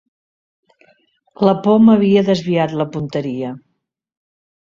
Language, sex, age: Catalan, female, 70-79